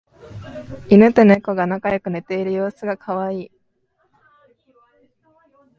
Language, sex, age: Japanese, female, 19-29